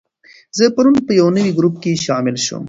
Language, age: Pashto, 19-29